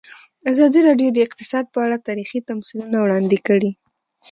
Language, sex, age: Pashto, female, 19-29